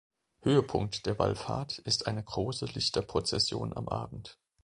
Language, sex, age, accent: German, male, 40-49, Deutschland Deutsch